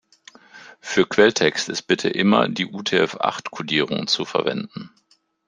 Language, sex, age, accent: German, male, 50-59, Deutschland Deutsch